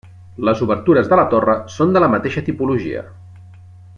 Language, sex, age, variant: Catalan, male, 40-49, Central